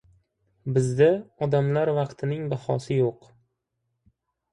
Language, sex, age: Uzbek, male, 19-29